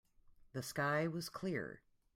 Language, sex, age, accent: English, female, 40-49, United States English